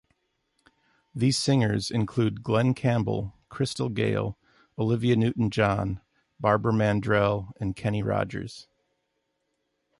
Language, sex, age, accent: English, male, 40-49, United States English